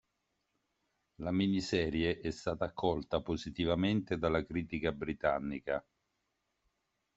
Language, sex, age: Italian, male, 50-59